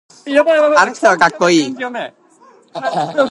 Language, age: Japanese, 19-29